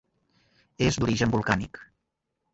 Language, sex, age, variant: Catalan, male, 19-29, Central